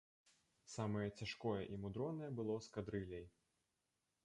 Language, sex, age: Belarusian, male, 19-29